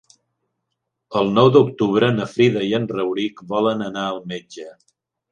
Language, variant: Catalan, Central